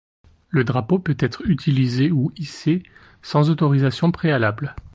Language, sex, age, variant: French, male, 30-39, Français de métropole